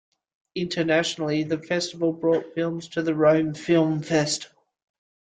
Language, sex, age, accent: English, male, 30-39, Australian English